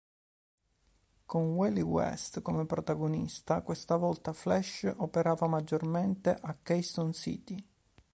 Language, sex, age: Italian, male, 30-39